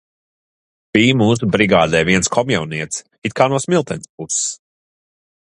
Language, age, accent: Latvian, 30-39, nav